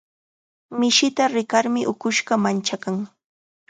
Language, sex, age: Chiquián Ancash Quechua, female, 19-29